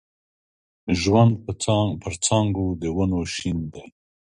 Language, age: Pashto, 60-69